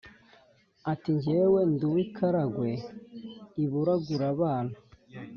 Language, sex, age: Kinyarwanda, male, 30-39